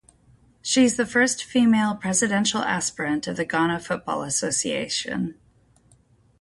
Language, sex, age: English, female, 50-59